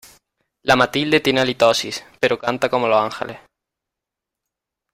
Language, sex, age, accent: Spanish, male, 19-29, España: Sur peninsular (Andalucia, Extremadura, Murcia)